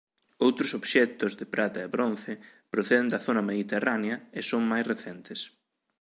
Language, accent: Galician, Oriental (común en zona oriental)